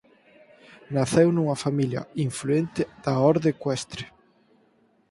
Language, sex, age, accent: Galician, male, 19-29, Atlántico (seseo e gheada)